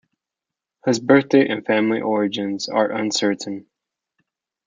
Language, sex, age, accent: English, male, 19-29, United States English